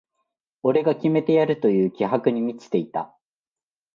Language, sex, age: Japanese, male, 19-29